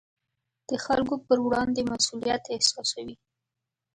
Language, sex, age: Pashto, female, 19-29